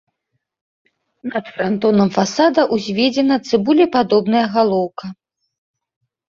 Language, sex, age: Belarusian, female, 19-29